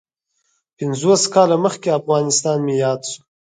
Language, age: Pashto, 19-29